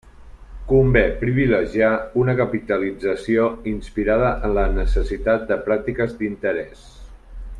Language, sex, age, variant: Catalan, male, 40-49, Central